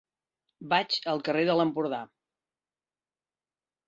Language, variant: Catalan, Central